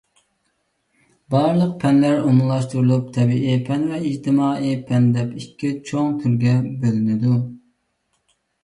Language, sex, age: Uyghur, male, 30-39